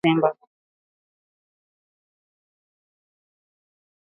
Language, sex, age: Swahili, female, 19-29